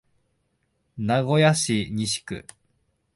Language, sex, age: Japanese, male, 19-29